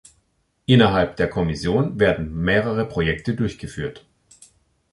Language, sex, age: German, male, 50-59